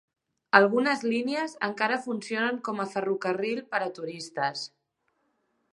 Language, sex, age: Catalan, female, 30-39